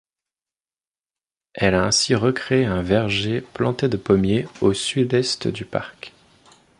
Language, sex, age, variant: French, male, 30-39, Français de métropole